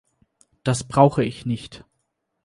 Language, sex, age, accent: German, male, 19-29, Deutschland Deutsch